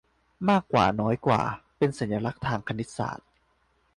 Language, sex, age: Thai, male, 19-29